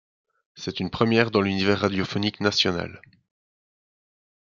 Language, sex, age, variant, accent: French, male, 30-39, Français d'Europe, Français de Belgique